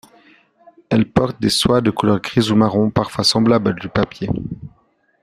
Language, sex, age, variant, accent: French, male, 30-39, Français d'Europe, Français de Suisse